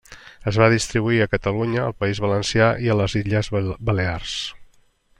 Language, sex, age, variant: Catalan, male, 50-59, Central